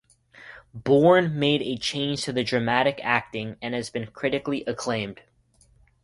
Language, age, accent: English, 19-29, United States English